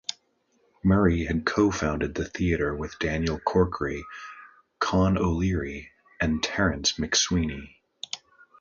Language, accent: English, United States English